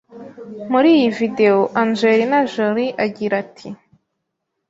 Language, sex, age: Kinyarwanda, female, 19-29